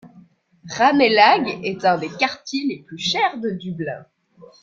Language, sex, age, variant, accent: French, male, 19-29, Français d'Europe, Français de Suisse